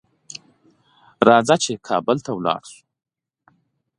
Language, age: Pashto, 30-39